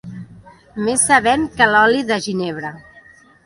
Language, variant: Catalan, Central